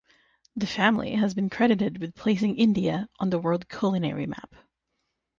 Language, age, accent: English, 19-29, United States English; Canadian English